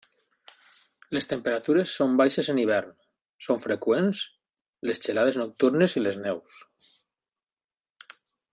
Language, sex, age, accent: Catalan, male, 40-49, valencià